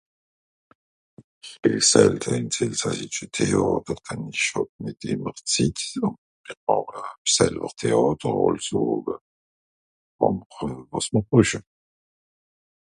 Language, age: Swiss German, 70-79